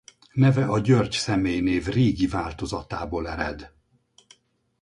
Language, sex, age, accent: Hungarian, male, 70-79, budapesti